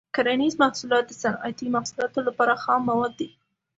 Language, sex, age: Pashto, female, under 19